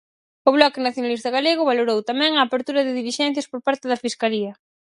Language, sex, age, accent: Galician, female, 19-29, Central (gheada)